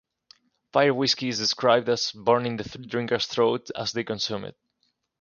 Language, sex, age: English, male, 19-29